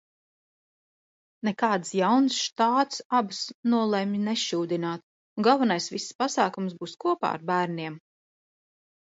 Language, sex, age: Latvian, female, 40-49